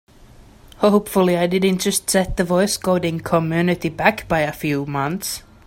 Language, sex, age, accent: English, female, 19-29, England English